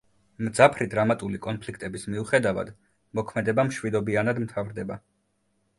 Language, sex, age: Georgian, male, 19-29